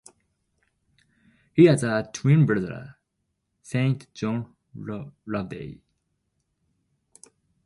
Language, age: English, 19-29